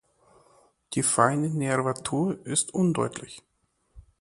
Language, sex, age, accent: German, male, 30-39, Deutschland Deutsch